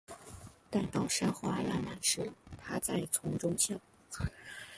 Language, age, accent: Chinese, under 19, 出生地：福建省